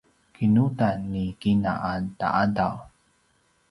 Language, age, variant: Paiwan, 30-39, pinayuanan a kinaikacedasan (東排灣語)